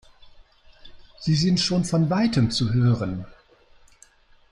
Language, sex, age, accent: German, male, 60-69, Deutschland Deutsch